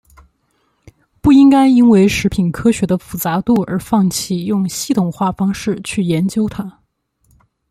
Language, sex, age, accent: Chinese, female, 19-29, 出生地：江西省